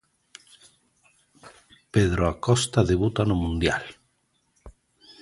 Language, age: Galician, 50-59